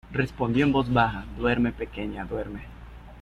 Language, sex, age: Spanish, male, 30-39